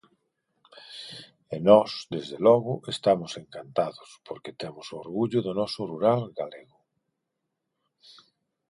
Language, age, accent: Galician, 40-49, Normativo (estándar); Neofalante